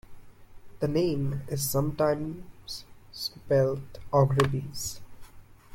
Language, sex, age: English, male, 19-29